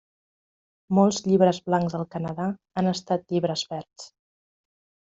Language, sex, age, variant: Catalan, female, 40-49, Central